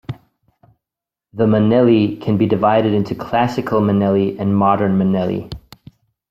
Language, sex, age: English, male, 19-29